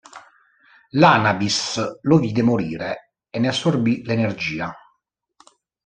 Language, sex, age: Italian, male, 40-49